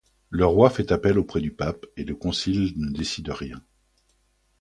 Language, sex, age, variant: French, male, 50-59, Français de métropole